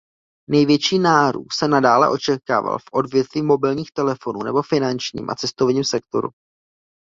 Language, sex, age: Czech, male, 19-29